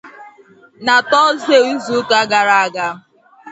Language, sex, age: Igbo, female, 19-29